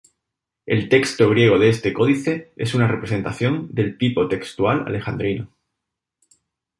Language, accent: Spanish, España: Sur peninsular (Andalucia, Extremadura, Murcia)